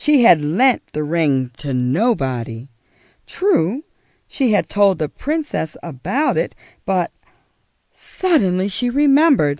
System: none